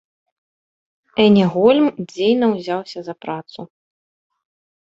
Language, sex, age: Belarusian, female, 30-39